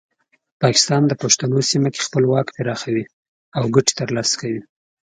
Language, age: Pashto, 30-39